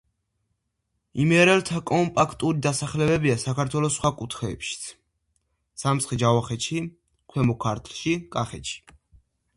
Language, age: Georgian, under 19